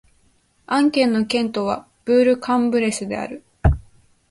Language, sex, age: Japanese, female, under 19